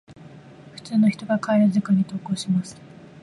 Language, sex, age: Japanese, female, 19-29